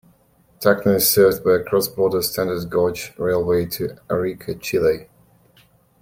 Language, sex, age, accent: English, male, 30-39, England English